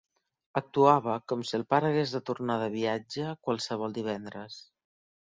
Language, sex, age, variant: Catalan, female, 50-59, Central